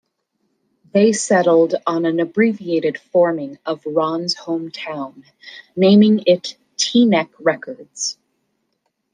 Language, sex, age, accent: English, female, 30-39, Canadian English